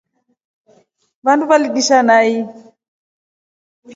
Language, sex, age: Rombo, female, 30-39